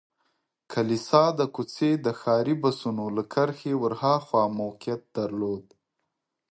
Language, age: Pashto, 30-39